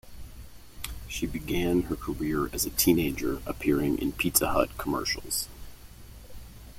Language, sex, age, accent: English, male, 30-39, United States English